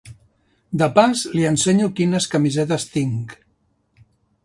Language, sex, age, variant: Catalan, male, 60-69, Central